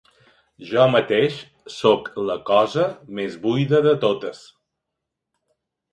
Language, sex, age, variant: Catalan, male, 40-49, Balear